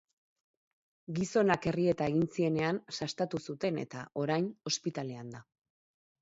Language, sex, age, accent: Basque, female, 40-49, Mendebalekoa (Araba, Bizkaia, Gipuzkoako mendebaleko herri batzuk)